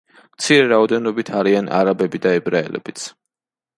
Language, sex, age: Georgian, male, 19-29